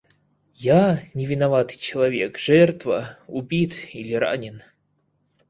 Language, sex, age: Russian, male, 30-39